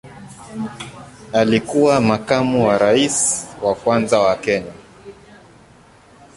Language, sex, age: Swahili, male, 19-29